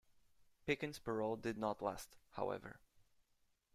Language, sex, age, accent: English, male, 19-29, United States English